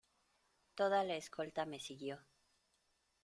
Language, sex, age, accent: Spanish, female, 40-49, México